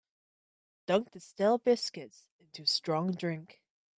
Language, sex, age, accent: English, female, 30-39, Canadian English